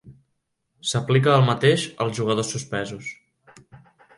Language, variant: Catalan, Central